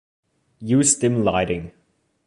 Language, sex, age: English, male, under 19